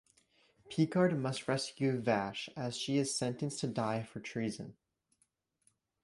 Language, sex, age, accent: English, male, under 19, United States English